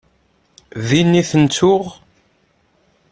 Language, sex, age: Kabyle, male, 19-29